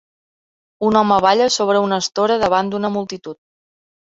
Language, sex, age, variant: Catalan, female, 30-39, Central